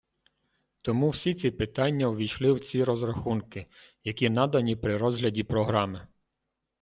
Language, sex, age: Ukrainian, male, 30-39